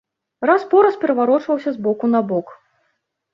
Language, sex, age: Belarusian, female, 19-29